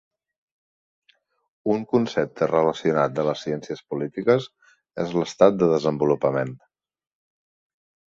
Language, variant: Catalan, Nord-Occidental